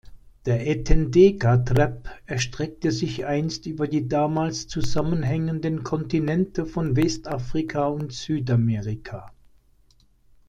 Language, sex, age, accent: German, male, 60-69, Deutschland Deutsch